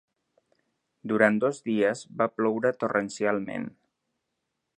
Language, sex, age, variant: Catalan, male, 50-59, Balear